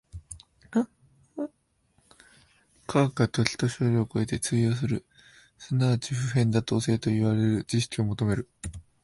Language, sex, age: Japanese, male, 19-29